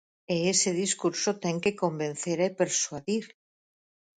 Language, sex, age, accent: Galician, female, 60-69, Normativo (estándar)